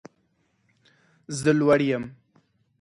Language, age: Pashto, 19-29